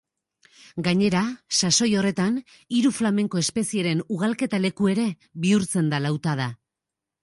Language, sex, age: Basque, female, 30-39